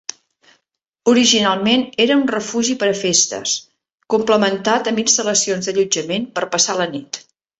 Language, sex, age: Catalan, female, 60-69